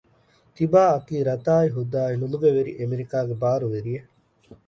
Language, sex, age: Divehi, male, under 19